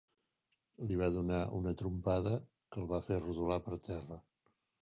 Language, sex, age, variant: Catalan, male, 70-79, Central